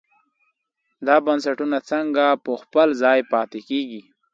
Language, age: Pashto, 19-29